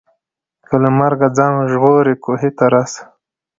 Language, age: Pashto, 19-29